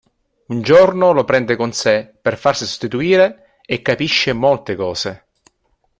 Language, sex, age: Italian, male, 50-59